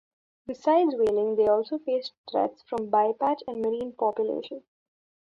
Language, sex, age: English, female, under 19